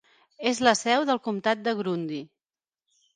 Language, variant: Catalan, Central